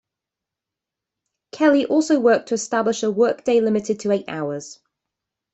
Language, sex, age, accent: English, female, 30-39, England English